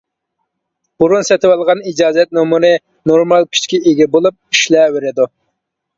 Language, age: Uyghur, 19-29